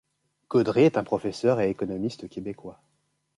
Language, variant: French, Français de métropole